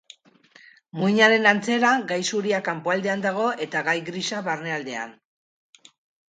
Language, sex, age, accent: Basque, female, 50-59, Mendebalekoa (Araba, Bizkaia, Gipuzkoako mendebaleko herri batzuk)